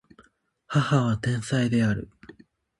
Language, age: Japanese, 19-29